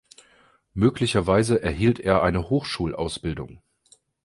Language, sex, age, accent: German, male, 30-39, Deutschland Deutsch